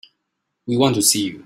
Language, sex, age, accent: English, male, 19-29, Hong Kong English